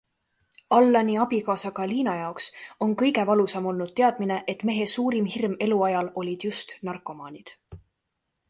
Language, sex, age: Estonian, female, 19-29